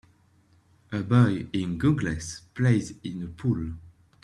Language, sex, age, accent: English, male, 19-29, England English